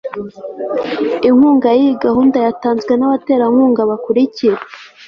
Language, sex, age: Kinyarwanda, female, 19-29